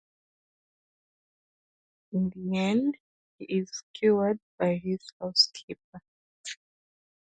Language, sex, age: English, female, 19-29